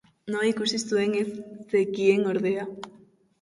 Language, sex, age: Basque, female, under 19